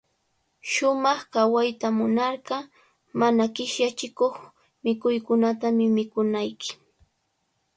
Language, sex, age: Cajatambo North Lima Quechua, female, 19-29